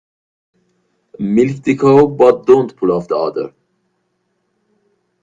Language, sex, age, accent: English, male, 19-29, United States English